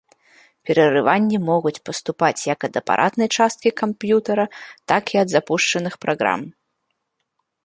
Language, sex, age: Belarusian, female, 30-39